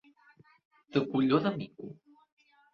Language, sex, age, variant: Catalan, male, under 19, Central